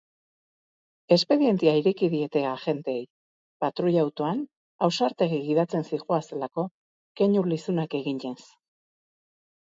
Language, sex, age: Basque, female, 40-49